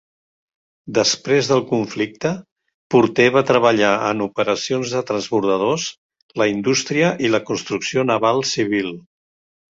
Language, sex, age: Catalan, male, 60-69